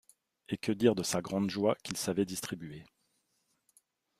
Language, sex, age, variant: French, male, 40-49, Français de métropole